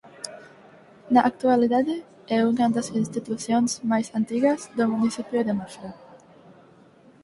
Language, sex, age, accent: Galician, female, 19-29, Neofalante